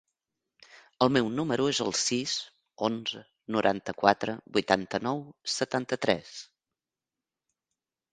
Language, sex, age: Catalan, female, 50-59